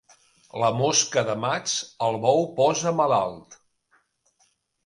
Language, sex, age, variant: Catalan, male, 40-49, Central